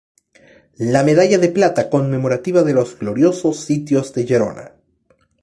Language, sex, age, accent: Spanish, male, 19-29, Chileno: Chile, Cuyo